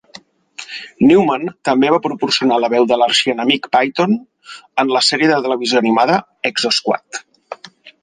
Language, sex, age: Catalan, male, 40-49